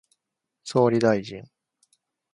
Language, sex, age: Japanese, male, 19-29